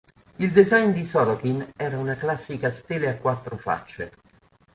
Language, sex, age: Italian, male, 50-59